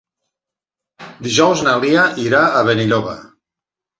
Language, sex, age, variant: Catalan, male, 50-59, Nord-Occidental